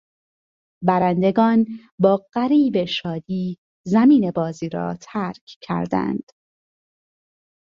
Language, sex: Persian, female